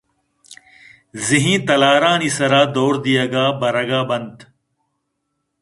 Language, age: Eastern Balochi, 30-39